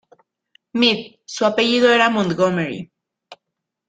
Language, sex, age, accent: Spanish, female, 19-29, México